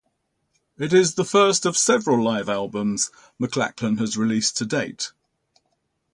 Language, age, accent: English, 70-79, England English